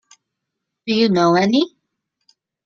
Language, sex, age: English, female, 19-29